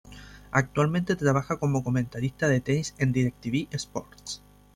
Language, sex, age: Spanish, male, 19-29